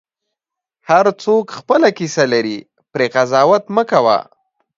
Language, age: Pashto, 19-29